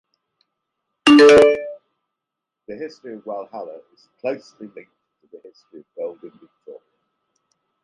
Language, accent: English, England English